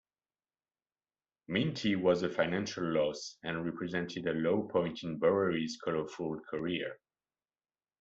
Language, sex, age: English, male, 30-39